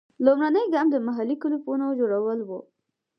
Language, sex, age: Pashto, female, under 19